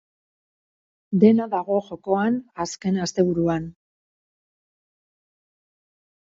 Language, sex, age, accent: Basque, female, 40-49, Erdialdekoa edo Nafarra (Gipuzkoa, Nafarroa)